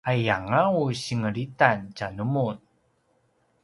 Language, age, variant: Paiwan, 30-39, pinayuanan a kinaikacedasan (東排灣語)